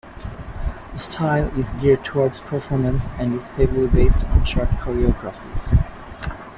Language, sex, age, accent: English, male, under 19, United States English